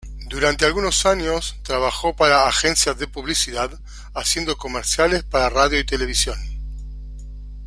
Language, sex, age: Spanish, male, 50-59